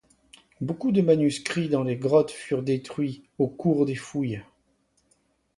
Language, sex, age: French, male, 30-39